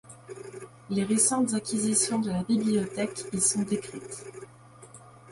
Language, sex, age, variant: French, female, 19-29, Français de métropole